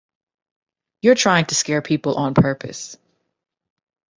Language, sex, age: English, female, 40-49